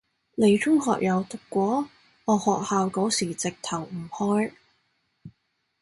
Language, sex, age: Cantonese, female, 19-29